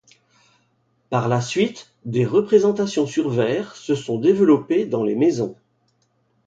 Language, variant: French, Français de métropole